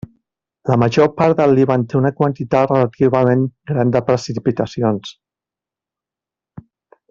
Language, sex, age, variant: Catalan, male, 40-49, Central